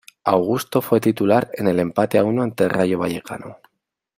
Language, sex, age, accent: Spanish, male, 30-39, España: Centro-Sur peninsular (Madrid, Toledo, Castilla-La Mancha)